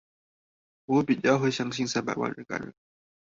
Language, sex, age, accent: Chinese, male, under 19, 出生地：新北市